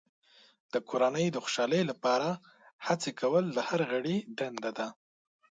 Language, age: Pashto, 19-29